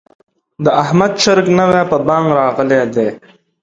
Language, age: Pashto, 19-29